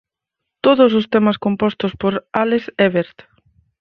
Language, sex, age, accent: Galician, female, 30-39, Oriental (común en zona oriental)